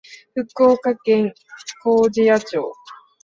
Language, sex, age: Japanese, female, 19-29